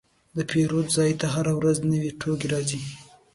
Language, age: Pashto, 19-29